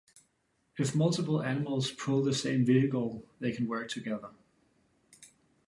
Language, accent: English, German English